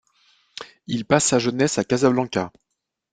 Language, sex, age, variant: French, male, 40-49, Français de métropole